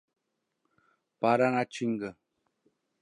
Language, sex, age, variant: Portuguese, male, 19-29, Portuguese (Brasil)